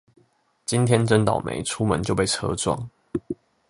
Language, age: Chinese, 19-29